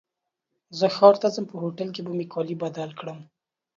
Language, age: Pashto, 19-29